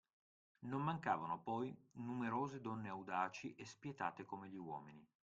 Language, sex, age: Italian, male, 50-59